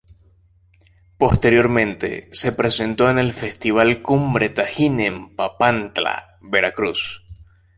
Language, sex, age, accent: Spanish, male, 19-29, Caribe: Cuba, Venezuela, Puerto Rico, República Dominicana, Panamá, Colombia caribeña, México caribeño, Costa del golfo de México